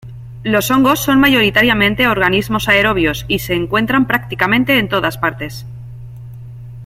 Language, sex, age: Spanish, female, 40-49